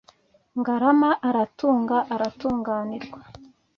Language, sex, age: Kinyarwanda, female, 19-29